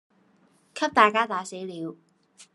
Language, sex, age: Cantonese, female, 19-29